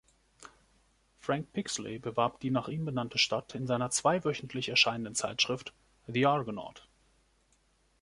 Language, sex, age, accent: German, male, 30-39, Deutschland Deutsch